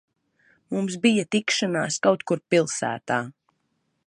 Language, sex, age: Latvian, female, 19-29